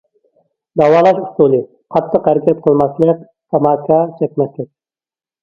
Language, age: Uyghur, 30-39